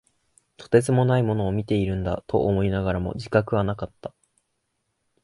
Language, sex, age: Japanese, male, 19-29